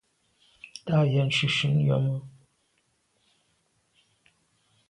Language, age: Medumba, 30-39